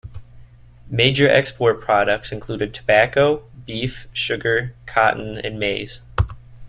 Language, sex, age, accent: English, male, 19-29, United States English